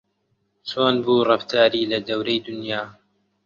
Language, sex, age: Central Kurdish, male, under 19